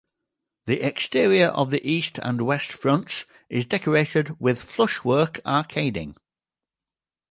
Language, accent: English, England English